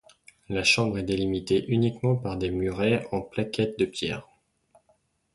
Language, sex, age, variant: French, male, 19-29, Français de métropole